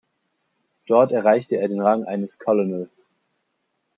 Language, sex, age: German, male, 19-29